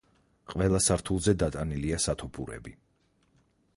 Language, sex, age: Georgian, male, 40-49